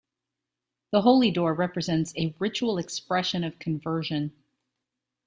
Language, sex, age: English, female, 50-59